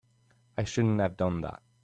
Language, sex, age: English, male, 19-29